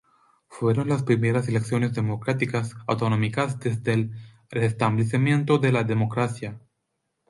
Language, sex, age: Spanish, female, 19-29